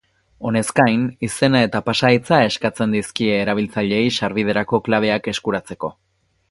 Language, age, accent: Basque, 19-29, Erdialdekoa edo Nafarra (Gipuzkoa, Nafarroa)